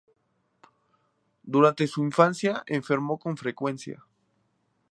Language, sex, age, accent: Spanish, male, 19-29, México